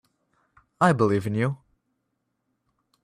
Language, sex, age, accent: English, male, under 19, United States English